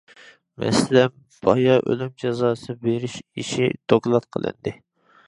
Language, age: Uyghur, 19-29